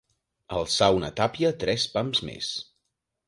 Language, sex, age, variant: Catalan, male, 19-29, Nord-Occidental